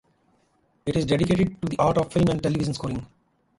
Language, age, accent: English, 60-69, India and South Asia (India, Pakistan, Sri Lanka)